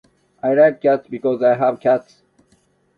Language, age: Japanese, 60-69